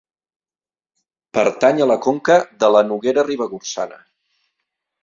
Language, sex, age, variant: Catalan, male, 40-49, Central